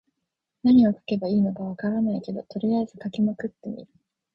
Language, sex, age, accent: Japanese, female, 19-29, 標準語